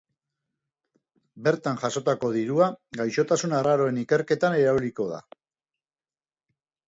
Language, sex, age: Basque, male, 40-49